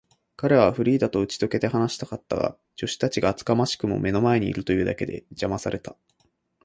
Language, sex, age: Japanese, male, 19-29